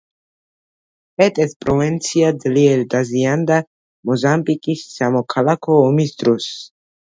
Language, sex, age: Georgian, male, under 19